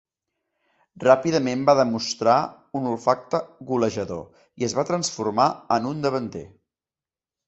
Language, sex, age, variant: Catalan, male, 30-39, Central